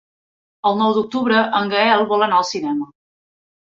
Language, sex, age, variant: Catalan, female, 30-39, Central